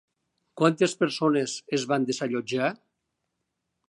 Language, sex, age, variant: Catalan, male, 60-69, Nord-Occidental